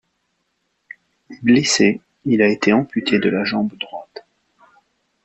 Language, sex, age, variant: French, male, 40-49, Français de métropole